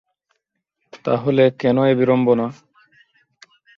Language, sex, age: Bengali, male, under 19